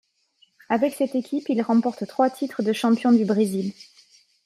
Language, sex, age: French, female, 40-49